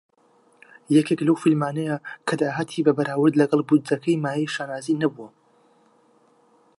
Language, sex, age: Central Kurdish, male, 19-29